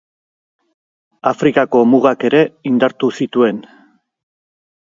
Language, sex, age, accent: Basque, male, 50-59, Erdialdekoa edo Nafarra (Gipuzkoa, Nafarroa)